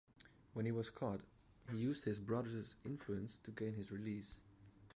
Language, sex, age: English, male, 19-29